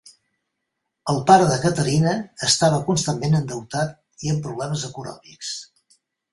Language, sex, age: Catalan, male, 80-89